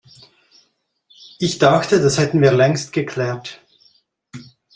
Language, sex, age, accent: German, male, 50-59, Schweizerdeutsch